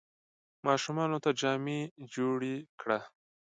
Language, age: Pashto, 19-29